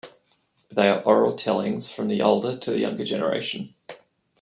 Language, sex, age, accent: English, male, 19-29, Australian English